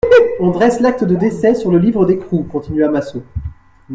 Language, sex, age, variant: French, male, 19-29, Français de métropole